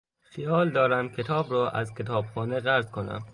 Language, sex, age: Persian, male, under 19